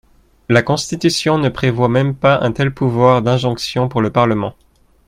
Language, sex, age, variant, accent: French, male, 19-29, Français d'Europe, Français de Suisse